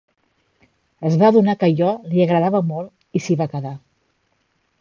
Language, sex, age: Catalan, female, 50-59